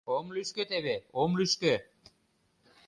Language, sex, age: Mari, male, 30-39